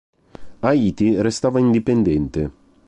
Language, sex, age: Italian, male, 30-39